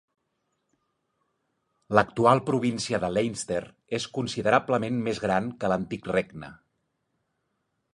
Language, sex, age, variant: Catalan, male, 40-49, Central